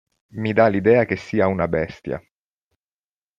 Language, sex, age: Italian, male, 30-39